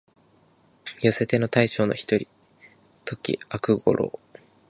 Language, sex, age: Japanese, male, under 19